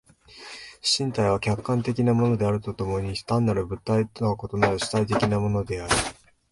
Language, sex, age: Japanese, male, 19-29